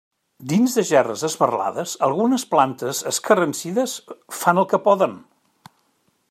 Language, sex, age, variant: Catalan, male, 50-59, Central